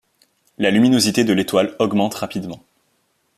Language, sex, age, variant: French, male, 19-29, Français de métropole